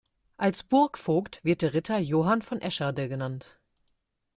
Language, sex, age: German, female, 19-29